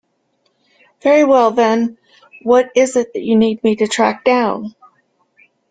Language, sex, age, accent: English, female, 40-49, United States English